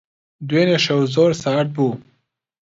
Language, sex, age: Central Kurdish, male, 19-29